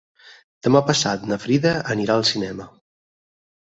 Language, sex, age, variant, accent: Catalan, male, 30-39, Central, Barcelona